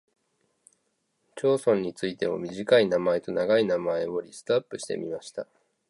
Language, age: Japanese, 30-39